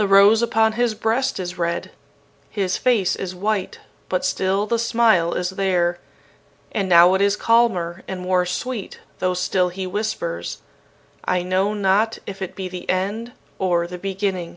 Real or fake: real